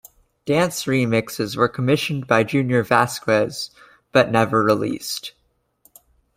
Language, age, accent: English, 19-29, United States English